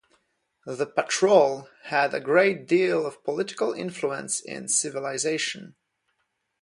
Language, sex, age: English, male, 30-39